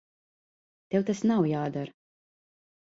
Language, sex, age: Latvian, female, 30-39